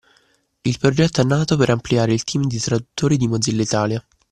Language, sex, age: Italian, male, 19-29